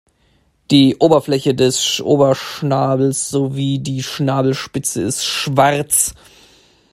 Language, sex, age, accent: German, male, 19-29, Deutschland Deutsch